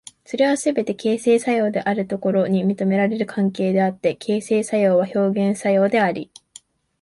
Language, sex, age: Japanese, female, 19-29